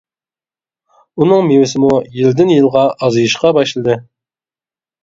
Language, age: Uyghur, 19-29